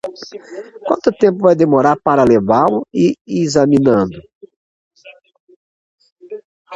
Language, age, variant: Portuguese, 40-49, Portuguese (Brasil)